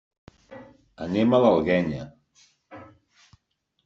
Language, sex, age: Catalan, male, 50-59